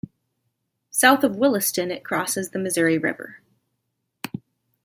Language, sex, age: English, female, 19-29